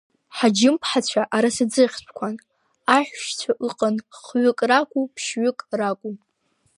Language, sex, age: Abkhazian, female, under 19